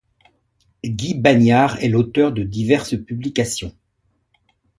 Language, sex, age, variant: French, male, 50-59, Français de métropole